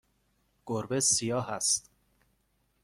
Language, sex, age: Persian, male, 19-29